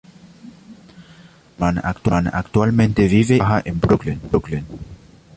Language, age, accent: Spanish, 19-29, Andino-Pacífico: Colombia, Perú, Ecuador, oeste de Bolivia y Venezuela andina